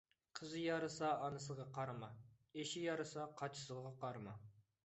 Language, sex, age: Uyghur, male, 19-29